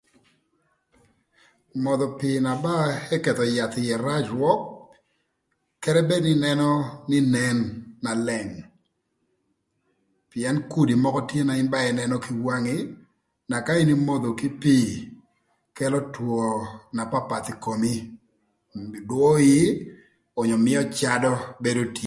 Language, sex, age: Thur, male, 30-39